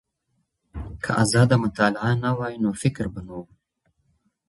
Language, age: Pashto, 30-39